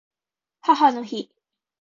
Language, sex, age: Japanese, female, 19-29